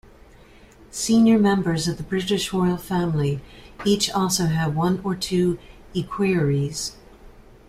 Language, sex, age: English, female, 40-49